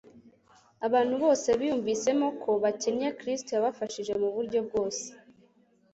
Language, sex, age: Kinyarwanda, female, under 19